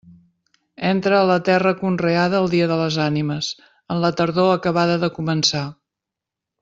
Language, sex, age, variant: Catalan, female, 50-59, Central